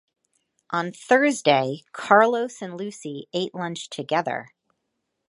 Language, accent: English, United States English